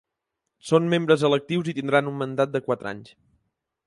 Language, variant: Catalan, Central